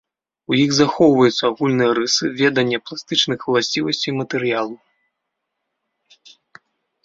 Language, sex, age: Belarusian, male, 30-39